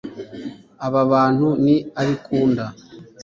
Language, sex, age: Kinyarwanda, male, 50-59